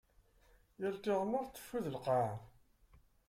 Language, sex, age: Kabyle, male, 50-59